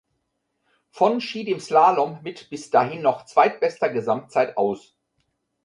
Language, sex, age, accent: German, male, 50-59, Deutschland Deutsch